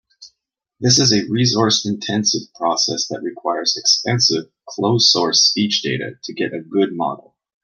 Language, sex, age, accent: English, male, 30-39, Canadian English